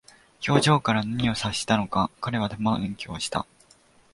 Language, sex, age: Japanese, male, 19-29